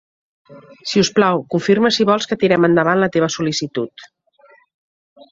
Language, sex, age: Catalan, female, 50-59